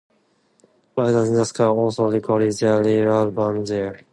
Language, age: English, 19-29